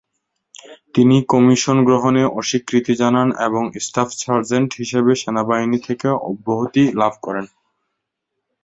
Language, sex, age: Bengali, male, 19-29